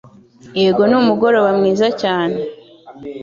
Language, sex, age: Kinyarwanda, female, 30-39